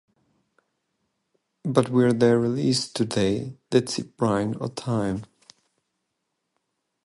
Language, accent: English, United States English